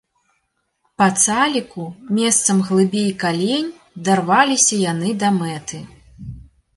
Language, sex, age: Belarusian, female, 30-39